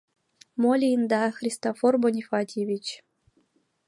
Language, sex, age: Mari, female, 19-29